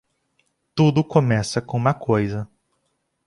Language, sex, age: Portuguese, male, 19-29